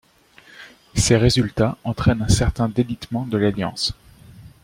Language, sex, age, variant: French, male, 19-29, Français de métropole